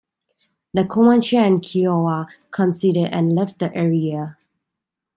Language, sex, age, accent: English, female, 19-29, England English